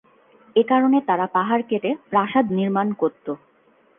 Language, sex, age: Bengali, female, 19-29